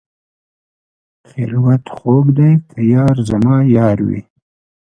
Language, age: Pashto, 70-79